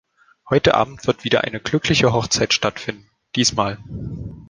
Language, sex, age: German, male, 19-29